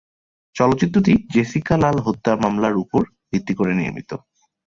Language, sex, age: Bengali, male, 30-39